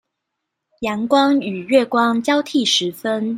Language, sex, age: Chinese, female, 19-29